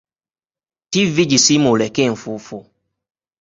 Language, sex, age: Ganda, male, 19-29